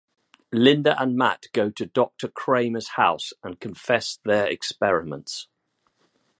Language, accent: English, England English